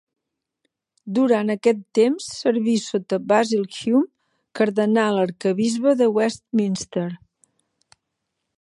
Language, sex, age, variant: Catalan, female, 50-59, Central